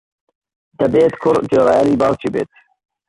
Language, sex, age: Central Kurdish, male, 30-39